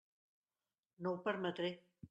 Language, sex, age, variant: Catalan, female, 40-49, Central